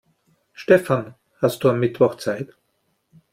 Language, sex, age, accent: German, male, 50-59, Österreichisches Deutsch